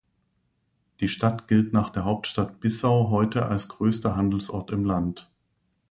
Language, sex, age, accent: German, male, 40-49, Deutschland Deutsch